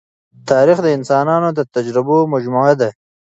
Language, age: Pashto, 19-29